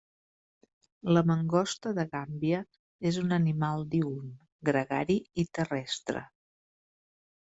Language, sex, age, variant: Catalan, female, 50-59, Central